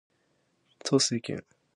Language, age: Japanese, 19-29